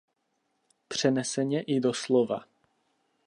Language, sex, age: Czech, male, 30-39